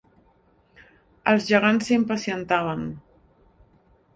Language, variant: Catalan, Central